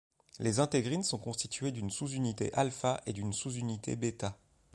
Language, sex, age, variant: French, male, 30-39, Français de métropole